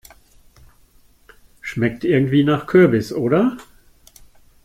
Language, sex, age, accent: German, male, 60-69, Deutschland Deutsch